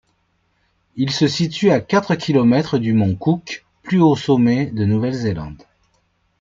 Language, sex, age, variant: French, male, 40-49, Français de métropole